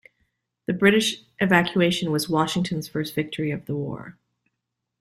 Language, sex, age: English, female, 40-49